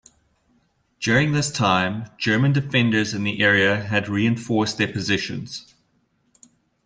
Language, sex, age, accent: English, male, 19-29, Southern African (South Africa, Zimbabwe, Namibia)